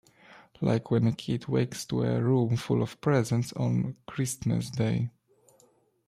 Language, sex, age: English, male, 19-29